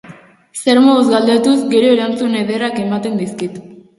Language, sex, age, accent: Basque, female, under 19, Mendebalekoa (Araba, Bizkaia, Gipuzkoako mendebaleko herri batzuk)